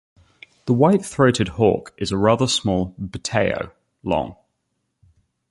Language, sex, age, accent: English, male, 30-39, England English